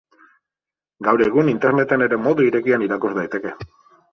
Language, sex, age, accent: Basque, male, 30-39, Mendebalekoa (Araba, Bizkaia, Gipuzkoako mendebaleko herri batzuk)